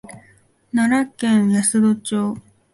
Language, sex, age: Japanese, female, 19-29